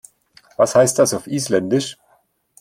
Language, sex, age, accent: German, male, 40-49, Deutschland Deutsch